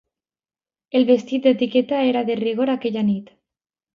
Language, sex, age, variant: Catalan, female, under 19, Alacantí